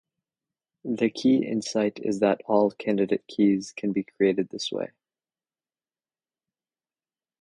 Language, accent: English, United States English; Canadian English